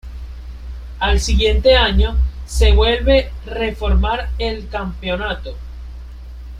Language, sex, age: Spanish, male, 19-29